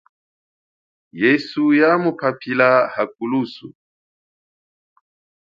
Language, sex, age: Chokwe, male, 40-49